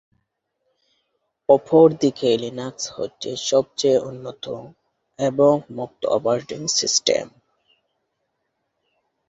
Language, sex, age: Bengali, male, 19-29